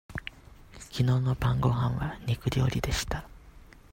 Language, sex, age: Japanese, male, 19-29